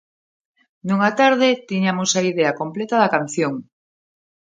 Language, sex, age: Galician, female, 50-59